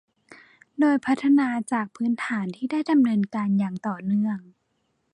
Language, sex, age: Thai, female, 19-29